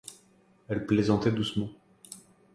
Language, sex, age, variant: French, male, 30-39, Français de métropole